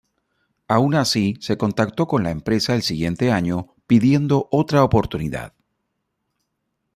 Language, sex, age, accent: Spanish, male, 50-59, América central